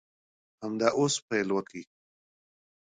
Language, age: Pashto, 40-49